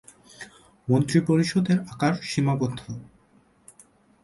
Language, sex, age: Bengali, male, 19-29